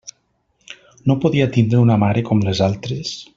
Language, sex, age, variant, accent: Catalan, male, 40-49, Valencià meridional, valencià